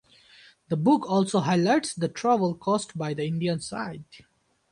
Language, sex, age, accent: English, male, 19-29, India and South Asia (India, Pakistan, Sri Lanka)